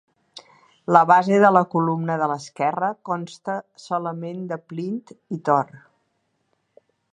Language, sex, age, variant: Catalan, female, 50-59, Central